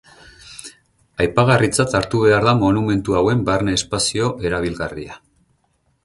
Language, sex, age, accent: Basque, male, 40-49, Mendebalekoa (Araba, Bizkaia, Gipuzkoako mendebaleko herri batzuk)